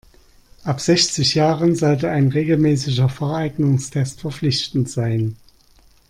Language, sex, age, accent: German, male, 50-59, Deutschland Deutsch